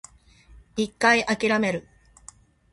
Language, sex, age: Japanese, female, 50-59